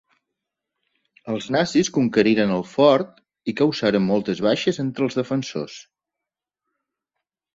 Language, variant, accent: Catalan, Central, Barceloní